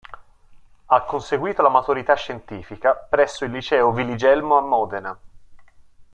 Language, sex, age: Italian, male, 19-29